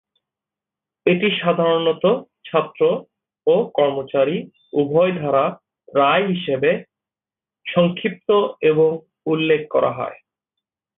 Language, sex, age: Bengali, male, 19-29